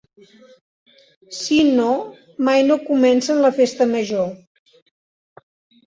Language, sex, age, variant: Catalan, female, 60-69, Central